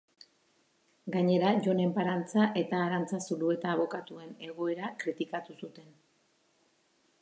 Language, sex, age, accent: Basque, female, 40-49, Erdialdekoa edo Nafarra (Gipuzkoa, Nafarroa)